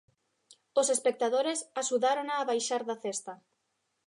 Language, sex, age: Galician, female, 30-39